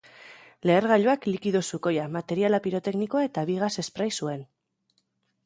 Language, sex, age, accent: Basque, female, 30-39, Erdialdekoa edo Nafarra (Gipuzkoa, Nafarroa)